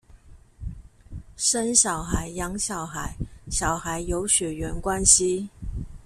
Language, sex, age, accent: Chinese, female, 40-49, 出生地：臺南市